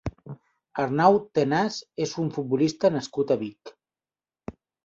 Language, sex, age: Catalan, male, 40-49